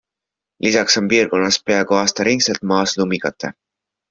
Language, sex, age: Estonian, male, 19-29